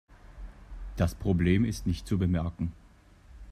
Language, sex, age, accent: German, male, 30-39, Deutschland Deutsch